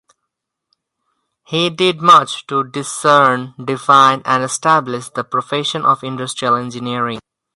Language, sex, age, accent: English, male, 19-29, United States English